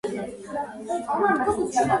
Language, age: Georgian, under 19